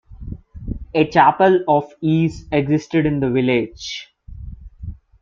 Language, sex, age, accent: English, male, 19-29, India and South Asia (India, Pakistan, Sri Lanka)